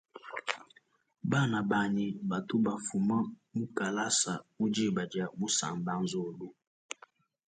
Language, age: Luba-Lulua, 19-29